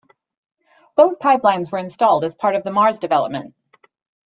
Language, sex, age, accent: English, female, 30-39, United States English